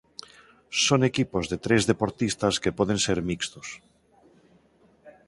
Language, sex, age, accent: Galician, male, 50-59, Neofalante